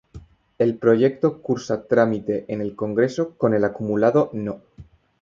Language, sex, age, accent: Spanish, male, 19-29, España: Centro-Sur peninsular (Madrid, Toledo, Castilla-La Mancha)